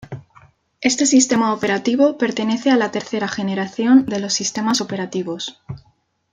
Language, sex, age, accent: Spanish, female, 19-29, España: Centro-Sur peninsular (Madrid, Toledo, Castilla-La Mancha)